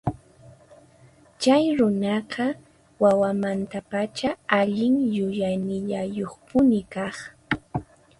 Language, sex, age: Puno Quechua, female, 19-29